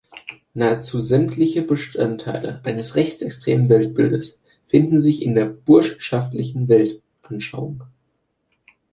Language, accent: German, Deutschland Deutsch